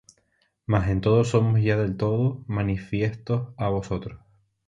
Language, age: Spanish, 19-29